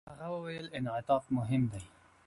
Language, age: Pashto, 19-29